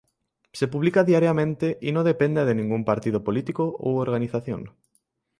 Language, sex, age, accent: Spanish, male, under 19, España: Centro-Sur peninsular (Madrid, Toledo, Castilla-La Mancha)